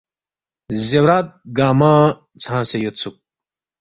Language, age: Balti, 30-39